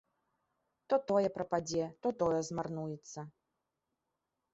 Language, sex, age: Belarusian, female, 19-29